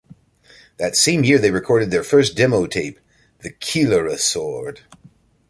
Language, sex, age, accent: English, male, 40-49, United States English